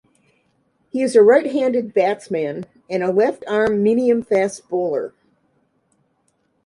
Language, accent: English, United States English